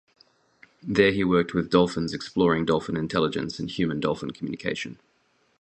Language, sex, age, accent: English, male, 19-29, Australian English